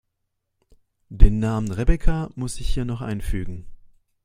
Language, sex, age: German, male, 30-39